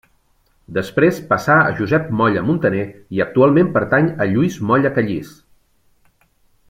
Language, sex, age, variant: Catalan, male, 40-49, Central